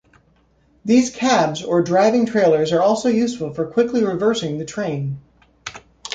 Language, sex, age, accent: English, male, 30-39, United States English